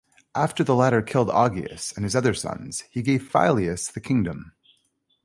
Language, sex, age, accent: English, male, 30-39, United States English